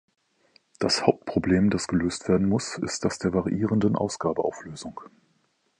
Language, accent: German, Deutschland Deutsch